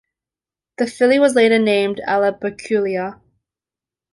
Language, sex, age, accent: English, female, 19-29, Australian English